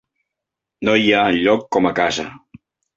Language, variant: Catalan, Central